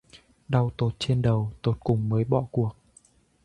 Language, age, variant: Vietnamese, 19-29, Hà Nội